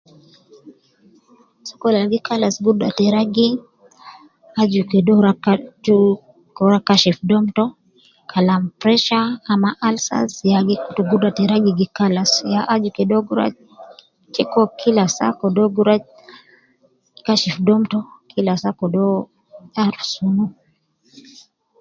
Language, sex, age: Nubi, female, 30-39